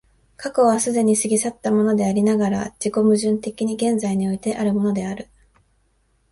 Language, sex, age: Japanese, female, 19-29